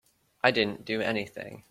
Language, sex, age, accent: English, male, under 19, United States English